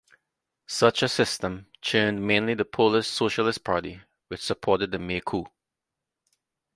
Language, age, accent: English, 30-39, West Indies and Bermuda (Bahamas, Bermuda, Jamaica, Trinidad)